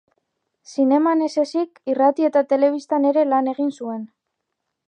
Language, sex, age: Basque, female, 19-29